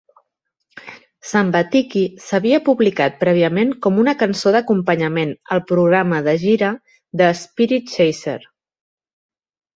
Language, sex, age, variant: Catalan, female, 30-39, Central